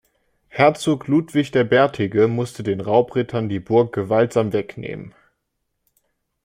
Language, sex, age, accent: German, male, under 19, Deutschland Deutsch